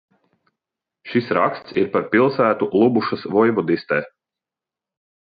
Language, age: Latvian, 30-39